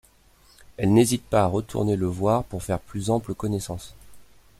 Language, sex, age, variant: French, male, 30-39, Français de métropole